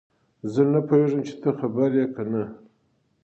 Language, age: Pashto, 40-49